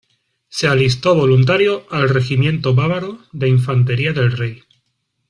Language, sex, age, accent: Spanish, male, 40-49, España: Sur peninsular (Andalucia, Extremadura, Murcia)